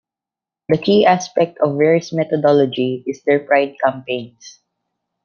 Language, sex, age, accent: English, male, under 19, Filipino